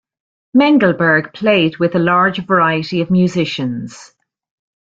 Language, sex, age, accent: English, female, 40-49, Irish English